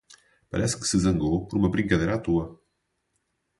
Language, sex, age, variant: Portuguese, male, 19-29, Portuguese (Portugal)